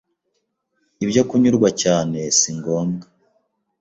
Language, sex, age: Kinyarwanda, male, 19-29